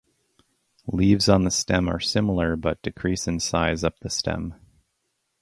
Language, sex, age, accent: English, male, 19-29, United States English